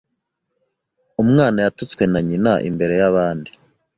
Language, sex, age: Kinyarwanda, male, 19-29